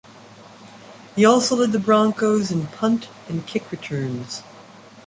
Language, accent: English, United States English